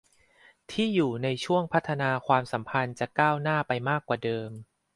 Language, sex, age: Thai, male, 30-39